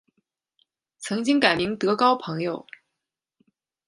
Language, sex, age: Chinese, female, 19-29